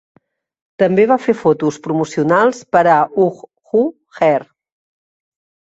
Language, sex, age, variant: Catalan, female, 50-59, Central